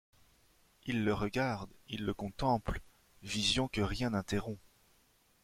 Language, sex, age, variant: French, male, 30-39, Français de métropole